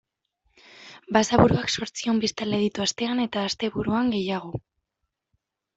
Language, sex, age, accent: Basque, female, 19-29, Mendebalekoa (Araba, Bizkaia, Gipuzkoako mendebaleko herri batzuk)